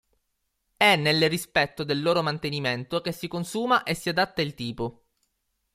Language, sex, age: Italian, male, 19-29